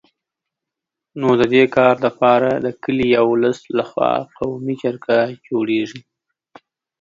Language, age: Pashto, 30-39